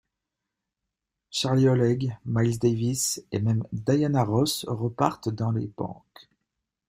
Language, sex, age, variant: French, male, 30-39, Français de métropole